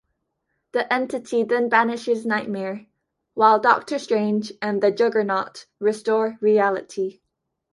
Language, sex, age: English, female, under 19